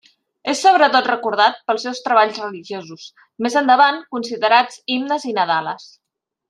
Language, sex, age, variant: Catalan, female, 30-39, Central